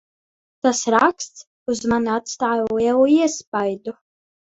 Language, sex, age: Latvian, female, under 19